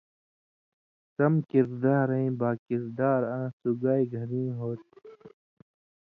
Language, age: Indus Kohistani, 19-29